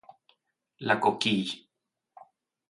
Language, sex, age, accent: Spanish, male, 30-39, México